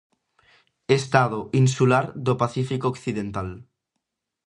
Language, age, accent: Galician, 19-29, Atlántico (seseo e gheada)